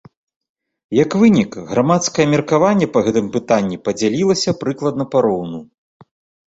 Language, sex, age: Belarusian, male, 40-49